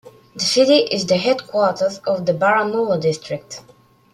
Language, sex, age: English, male, 19-29